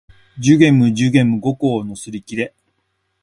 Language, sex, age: Japanese, male, 50-59